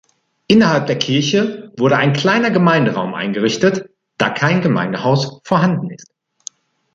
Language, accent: German, Deutschland Deutsch